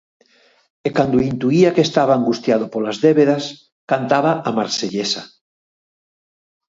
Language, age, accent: Galician, 60-69, Atlántico (seseo e gheada)